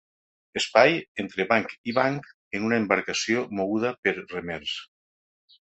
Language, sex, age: Catalan, male, 60-69